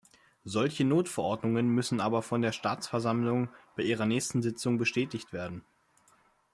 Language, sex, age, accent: German, male, 19-29, Deutschland Deutsch